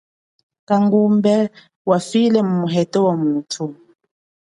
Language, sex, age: Chokwe, female, 40-49